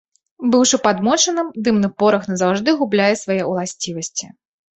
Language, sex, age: Belarusian, female, 30-39